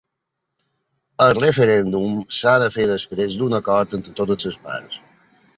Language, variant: Catalan, Balear